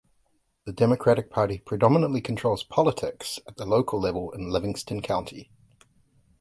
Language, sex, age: English, male, 50-59